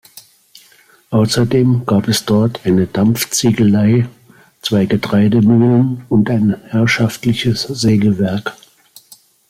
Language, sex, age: German, male, 60-69